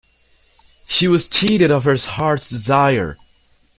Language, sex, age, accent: English, male, under 19, United States English